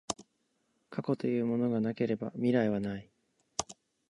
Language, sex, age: Japanese, male, 19-29